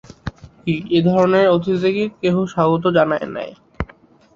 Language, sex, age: Bengali, male, under 19